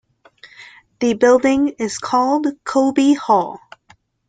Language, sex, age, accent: English, female, 19-29, United States English